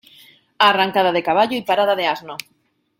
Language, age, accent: Spanish, 30-39, España: Norte peninsular (Asturias, Castilla y León, Cantabria, País Vasco, Navarra, Aragón, La Rioja, Guadalajara, Cuenca)